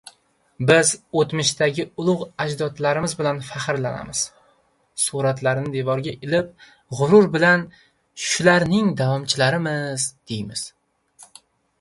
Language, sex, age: Uzbek, male, 19-29